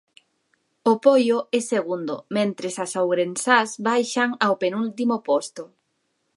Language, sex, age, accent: Galician, female, 30-39, Normativo (estándar)